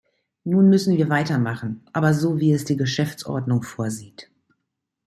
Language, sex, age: German, female, 50-59